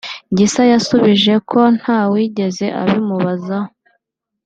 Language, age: Kinyarwanda, 19-29